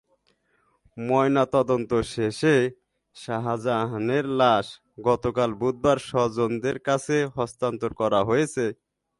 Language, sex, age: Bengali, male, 19-29